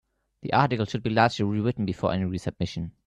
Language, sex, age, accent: English, male, under 19, England English